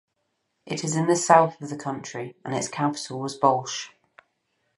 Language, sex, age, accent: English, female, 30-39, England English